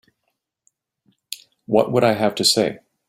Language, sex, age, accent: English, male, 40-49, United States English